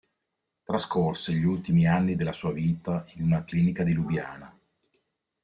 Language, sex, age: Italian, male, 40-49